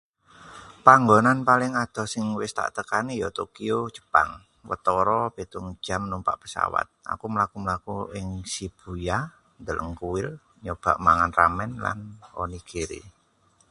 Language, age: Javanese, 40-49